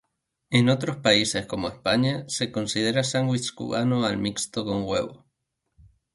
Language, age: Spanish, 19-29